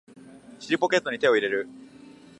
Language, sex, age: Japanese, male, 19-29